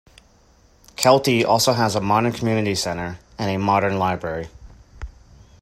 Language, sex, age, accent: English, male, 30-39, United States English